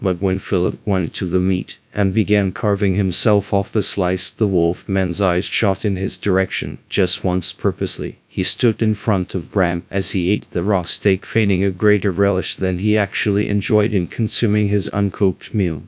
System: TTS, GradTTS